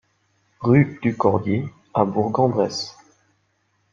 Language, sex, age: French, male, 19-29